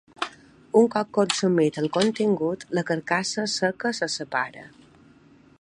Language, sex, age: Catalan, female, 40-49